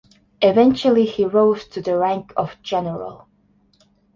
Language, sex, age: English, female, 19-29